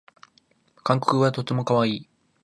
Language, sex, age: Japanese, male, 19-29